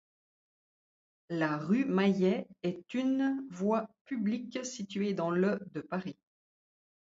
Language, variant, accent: French, Français d'Europe, Français de Suisse